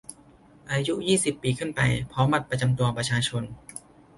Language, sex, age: Thai, male, 19-29